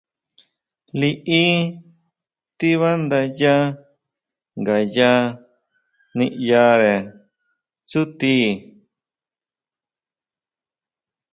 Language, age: Huautla Mazatec, 19-29